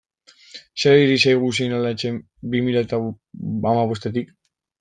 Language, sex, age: Basque, male, 19-29